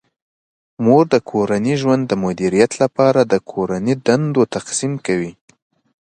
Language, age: Pashto, 19-29